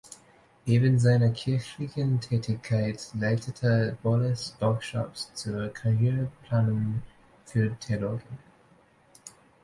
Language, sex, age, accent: German, male, 19-29, Deutschland Deutsch